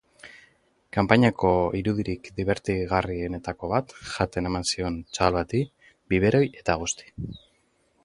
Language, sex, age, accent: Basque, male, 40-49, Mendebalekoa (Araba, Bizkaia, Gipuzkoako mendebaleko herri batzuk)